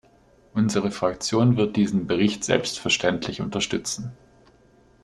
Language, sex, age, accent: German, male, 40-49, Deutschland Deutsch